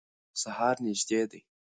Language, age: Pashto, under 19